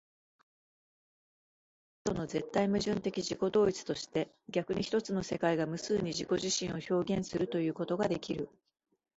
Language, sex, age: Japanese, female, 40-49